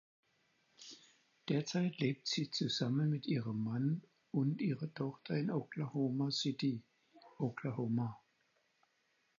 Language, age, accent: German, 70-79, Deutschland Deutsch